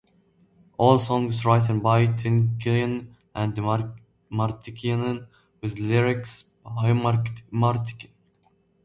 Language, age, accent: English, 19-29, United States English